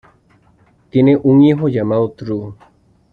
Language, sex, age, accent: Spanish, male, 30-39, América central